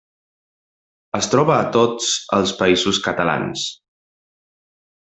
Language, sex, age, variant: Catalan, male, 19-29, Central